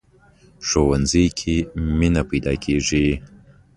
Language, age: Pashto, 19-29